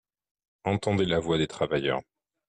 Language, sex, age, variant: French, male, 30-39, Français de métropole